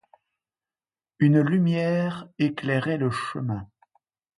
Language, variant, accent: French, Français d'Europe, Français de Belgique